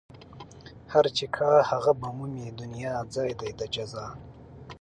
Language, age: Pashto, 30-39